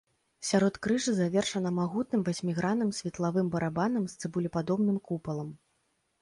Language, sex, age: Belarusian, female, 30-39